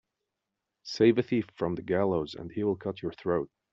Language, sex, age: English, male, 19-29